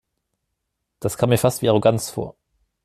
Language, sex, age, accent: German, male, 30-39, Deutschland Deutsch